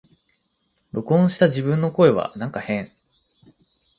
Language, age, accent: Japanese, 19-29, 標準語